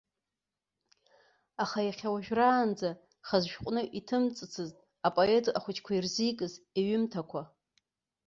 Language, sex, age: Abkhazian, female, 30-39